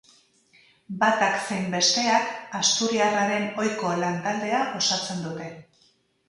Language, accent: Basque, Mendebalekoa (Araba, Bizkaia, Gipuzkoako mendebaleko herri batzuk)